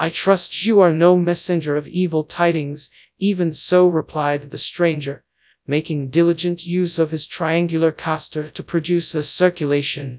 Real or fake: fake